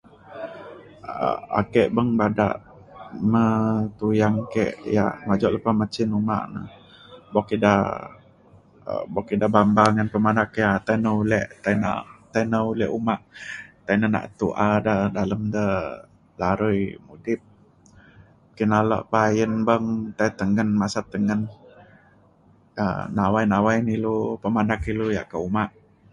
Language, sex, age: Mainstream Kenyah, male, 30-39